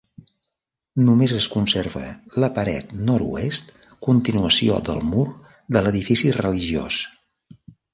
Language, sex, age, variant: Catalan, male, 70-79, Central